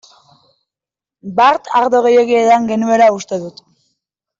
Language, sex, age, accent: Basque, female, 19-29, Mendebalekoa (Araba, Bizkaia, Gipuzkoako mendebaleko herri batzuk)